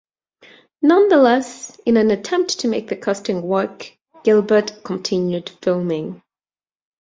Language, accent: English, England English